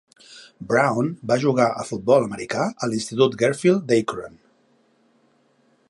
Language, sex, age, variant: Catalan, male, 40-49, Central